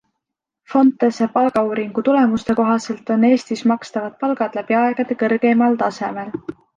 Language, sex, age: Estonian, female, 19-29